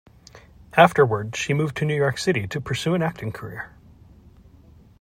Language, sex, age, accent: English, male, 30-39, United States English